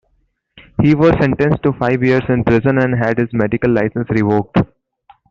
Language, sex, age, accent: English, male, 19-29, India and South Asia (India, Pakistan, Sri Lanka)